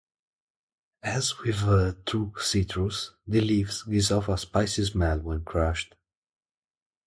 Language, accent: English, Italian